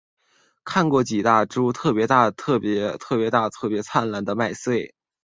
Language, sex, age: Chinese, male, 19-29